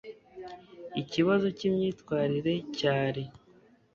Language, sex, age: Kinyarwanda, male, 30-39